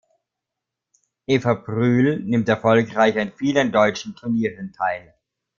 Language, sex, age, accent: German, male, 30-39, Österreichisches Deutsch